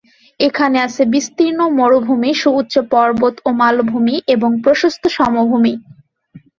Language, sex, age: Bengali, female, 19-29